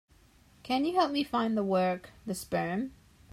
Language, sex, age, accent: English, female, 19-29, Australian English